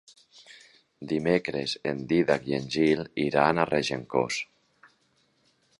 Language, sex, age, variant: Catalan, male, 40-49, Nord-Occidental